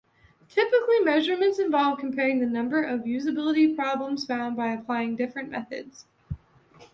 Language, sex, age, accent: English, female, 19-29, United States English